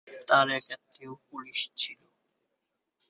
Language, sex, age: Bengali, male, 19-29